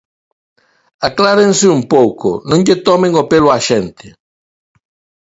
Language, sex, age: Galician, male, 50-59